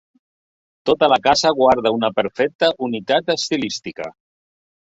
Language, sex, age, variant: Catalan, male, 60-69, Central